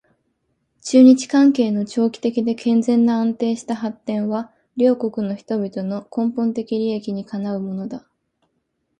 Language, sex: Japanese, female